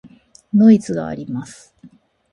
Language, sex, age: Japanese, female, 40-49